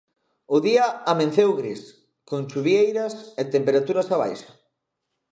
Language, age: Galician, 19-29